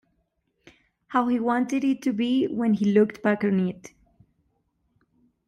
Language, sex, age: English, female, 19-29